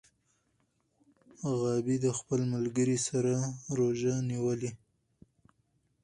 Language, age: Pashto, 19-29